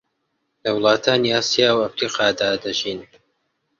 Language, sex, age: Central Kurdish, male, under 19